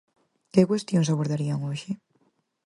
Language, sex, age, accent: Galician, female, 19-29, Central (gheada)